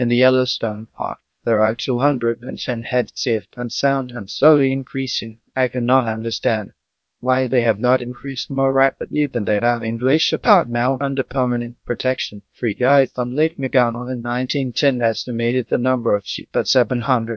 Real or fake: fake